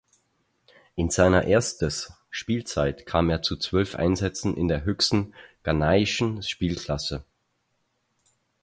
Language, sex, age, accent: German, male, 19-29, Österreichisches Deutsch